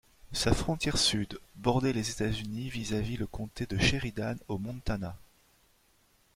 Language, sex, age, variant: French, male, 30-39, Français de métropole